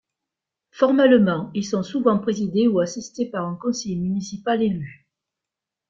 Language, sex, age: French, female, 60-69